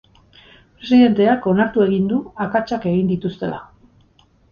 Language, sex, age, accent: Basque, female, 50-59, Erdialdekoa edo Nafarra (Gipuzkoa, Nafarroa)